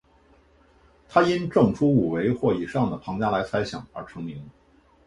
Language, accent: Chinese, 出生地：北京市